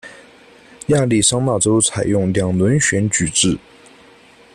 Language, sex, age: Chinese, male, 19-29